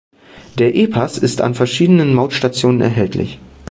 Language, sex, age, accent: German, male, 19-29, Deutschland Deutsch